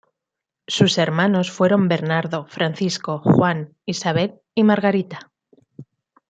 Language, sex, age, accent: Spanish, female, 30-39, España: Centro-Sur peninsular (Madrid, Toledo, Castilla-La Mancha)